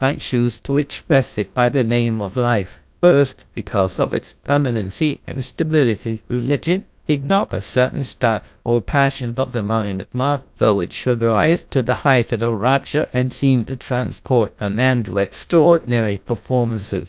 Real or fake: fake